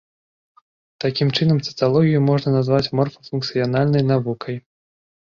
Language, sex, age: Belarusian, male, 19-29